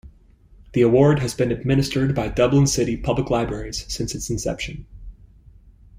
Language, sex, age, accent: English, male, 19-29, United States English